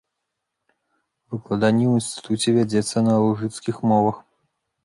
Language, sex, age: Belarusian, male, 30-39